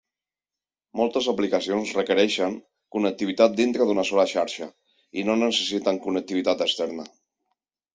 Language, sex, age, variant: Catalan, male, 50-59, Central